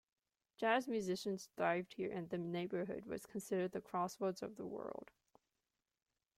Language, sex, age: English, female, 19-29